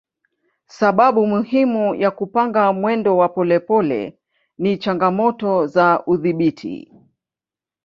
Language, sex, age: Swahili, female, 50-59